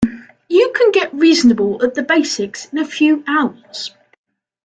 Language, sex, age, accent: English, male, under 19, England English